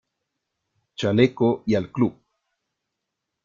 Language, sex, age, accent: Spanish, male, 19-29, Rioplatense: Argentina, Uruguay, este de Bolivia, Paraguay